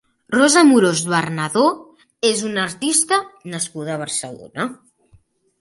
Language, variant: Catalan, Central